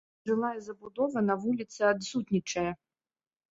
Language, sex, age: Belarusian, female, 19-29